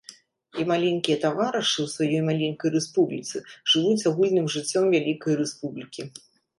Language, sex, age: Belarusian, female, 30-39